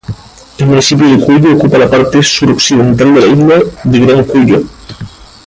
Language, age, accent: Spanish, 19-29, España: Islas Canarias